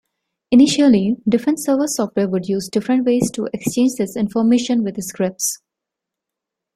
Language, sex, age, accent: English, female, 30-39, India and South Asia (India, Pakistan, Sri Lanka)